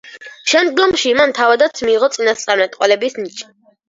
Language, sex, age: Georgian, female, under 19